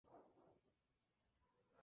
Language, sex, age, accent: Spanish, male, 19-29, México